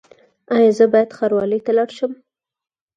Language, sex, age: Pashto, female, 19-29